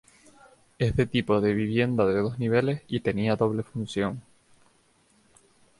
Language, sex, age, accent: Spanish, male, 19-29, España: Islas Canarias